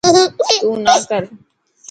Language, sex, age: Dhatki, female, 19-29